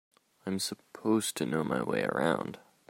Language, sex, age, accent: English, male, 19-29, United States English